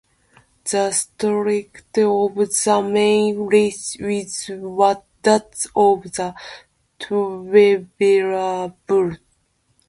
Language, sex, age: English, female, 30-39